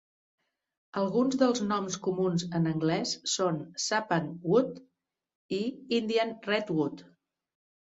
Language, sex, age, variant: Catalan, female, 60-69, Central